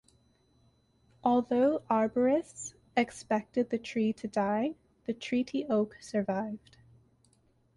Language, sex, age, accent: English, female, 19-29, Canadian English